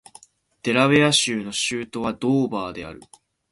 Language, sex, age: Japanese, male, 19-29